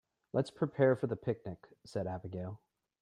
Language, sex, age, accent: English, male, 40-49, United States English